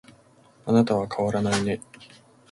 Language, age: Japanese, 19-29